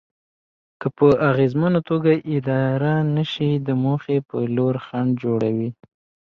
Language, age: Pashto, 19-29